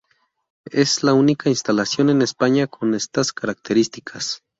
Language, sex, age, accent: Spanish, male, 19-29, México